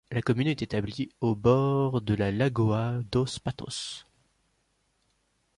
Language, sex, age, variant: French, male, 19-29, Français de métropole